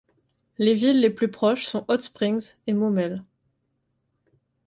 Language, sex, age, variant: French, female, 19-29, Français de métropole